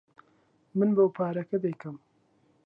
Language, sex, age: Central Kurdish, male, 19-29